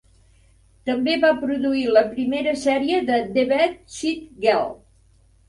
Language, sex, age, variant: Catalan, female, 60-69, Central